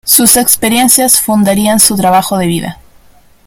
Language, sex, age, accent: Spanish, female, under 19, Chileno: Chile, Cuyo